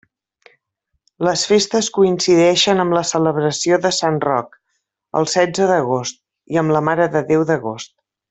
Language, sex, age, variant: Catalan, female, 50-59, Central